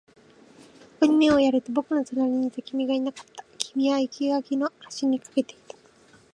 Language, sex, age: Japanese, female, 19-29